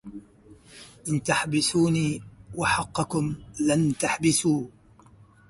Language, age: Arabic, 50-59